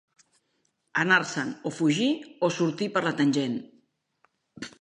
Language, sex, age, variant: Catalan, female, 50-59, Central